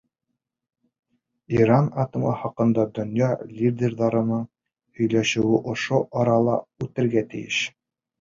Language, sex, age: Bashkir, male, 19-29